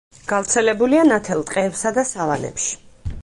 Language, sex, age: Georgian, female, 40-49